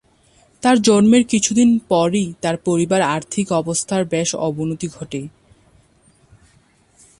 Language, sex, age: Bengali, female, 19-29